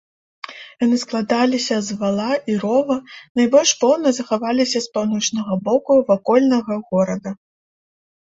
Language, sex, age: Belarusian, female, 30-39